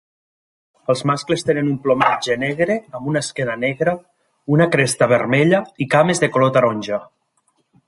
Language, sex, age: Catalan, male, 40-49